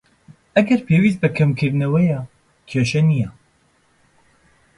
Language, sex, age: Central Kurdish, male, 19-29